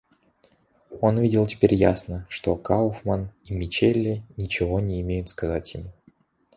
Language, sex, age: Russian, male, 19-29